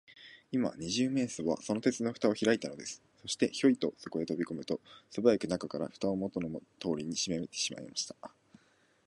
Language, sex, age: Japanese, male, 19-29